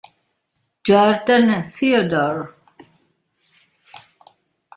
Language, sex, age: Italian, female, 60-69